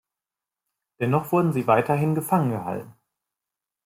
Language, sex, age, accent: German, male, 19-29, Deutschland Deutsch